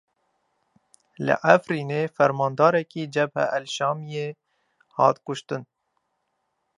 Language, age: Kurdish, 19-29